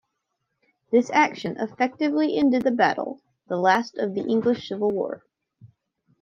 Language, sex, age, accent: English, female, 19-29, United States English